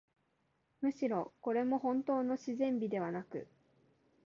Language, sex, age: Japanese, female, 19-29